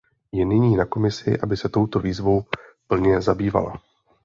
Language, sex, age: Czech, male, 30-39